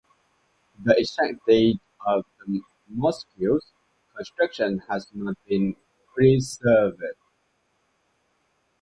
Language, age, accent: English, 30-39, United States English